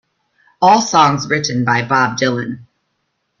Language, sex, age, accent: English, female, 40-49, United States English